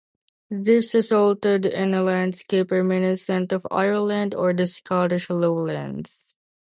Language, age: English, under 19